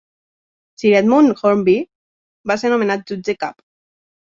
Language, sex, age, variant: Catalan, female, 19-29, Nord-Occidental